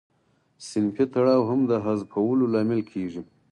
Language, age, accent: Pashto, 19-29, معیاري پښتو